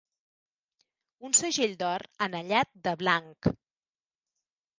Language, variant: Catalan, Central